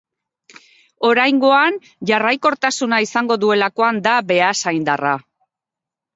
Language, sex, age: Basque, female, 50-59